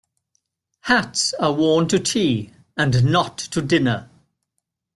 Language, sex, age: English, male, 80-89